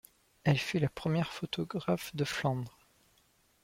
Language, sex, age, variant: French, male, 30-39, Français de métropole